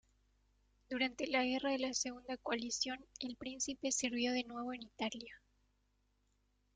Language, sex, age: Spanish, female, 19-29